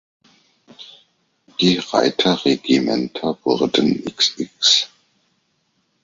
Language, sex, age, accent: German, male, 50-59, Deutschland Deutsch